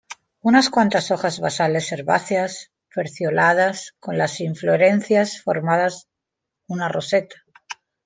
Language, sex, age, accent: Spanish, female, 40-49, España: Sur peninsular (Andalucia, Extremadura, Murcia)